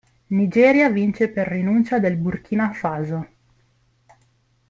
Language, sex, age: Italian, female, 19-29